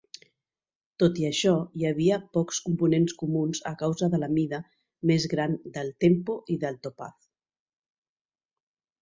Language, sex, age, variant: Catalan, female, 40-49, Central